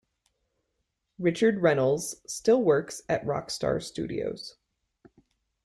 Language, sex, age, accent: English, female, 30-39, United States English